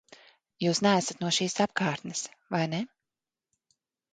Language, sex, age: Latvian, female, 30-39